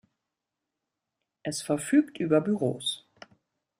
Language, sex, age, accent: German, female, 40-49, Deutschland Deutsch